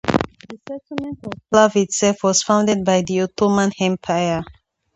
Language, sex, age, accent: English, female, 19-29, England English